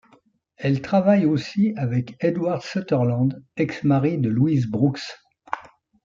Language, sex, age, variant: French, male, 70-79, Français de métropole